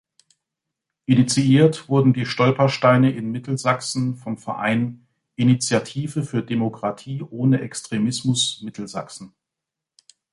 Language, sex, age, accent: German, male, 40-49, Deutschland Deutsch